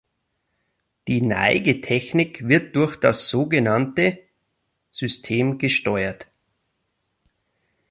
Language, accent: German, Deutschland Deutsch